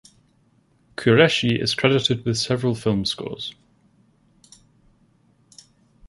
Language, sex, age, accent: English, male, under 19, England English